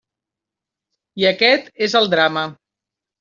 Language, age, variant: Catalan, 40-49, Central